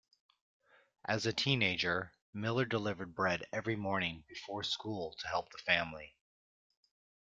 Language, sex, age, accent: English, male, 50-59, United States English